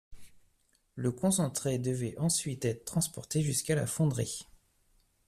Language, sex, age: French, male, 19-29